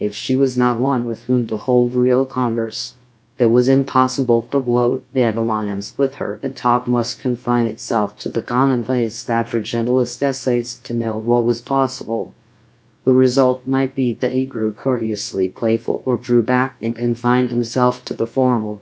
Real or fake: fake